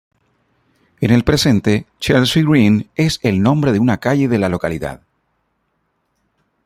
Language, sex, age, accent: Spanish, male, 50-59, América central